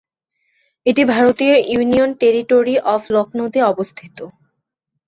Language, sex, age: Bengali, female, 19-29